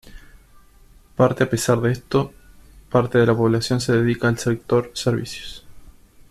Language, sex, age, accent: Spanish, male, 19-29, Rioplatense: Argentina, Uruguay, este de Bolivia, Paraguay